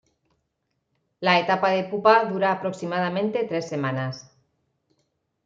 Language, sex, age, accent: Spanish, female, 40-49, España: Norte peninsular (Asturias, Castilla y León, Cantabria, País Vasco, Navarra, Aragón, La Rioja, Guadalajara, Cuenca)